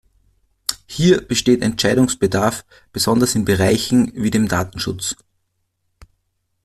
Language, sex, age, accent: German, male, 30-39, Österreichisches Deutsch